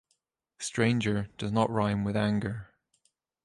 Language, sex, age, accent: English, male, 19-29, Scottish English